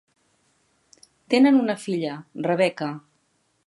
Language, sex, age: Catalan, female, 40-49